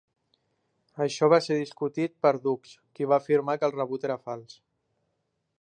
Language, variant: Catalan, Central